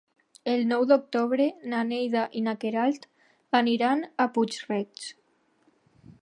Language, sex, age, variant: Catalan, female, under 19, Alacantí